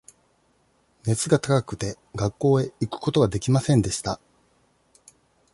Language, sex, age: Japanese, male, 40-49